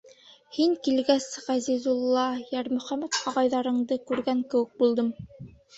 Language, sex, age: Bashkir, female, 19-29